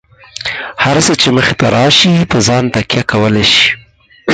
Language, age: Pashto, 19-29